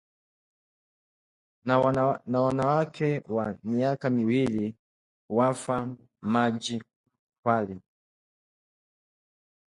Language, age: Swahili, 19-29